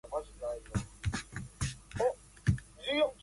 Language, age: English, 19-29